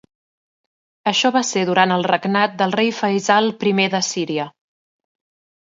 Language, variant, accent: Catalan, Central, central